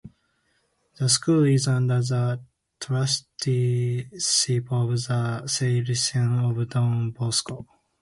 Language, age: English, 19-29